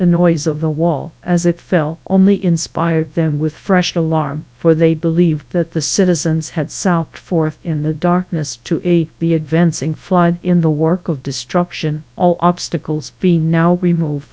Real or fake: fake